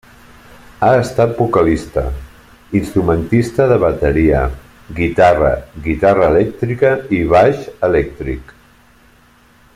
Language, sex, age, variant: Catalan, male, 40-49, Central